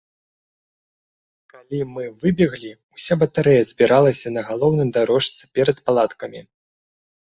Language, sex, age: Belarusian, male, 19-29